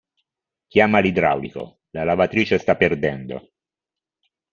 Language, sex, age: Italian, male, 50-59